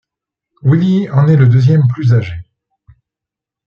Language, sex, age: French, male, 40-49